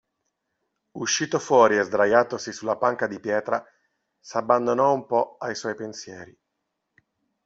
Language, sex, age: Italian, male, 40-49